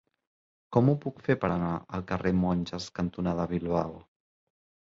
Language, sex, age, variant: Catalan, male, 30-39, Central